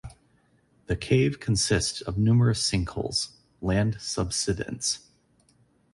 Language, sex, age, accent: English, male, 40-49, United States English